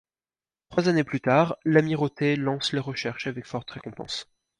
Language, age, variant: French, 19-29, Français de métropole